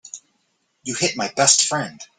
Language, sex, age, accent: English, male, 40-49, United States English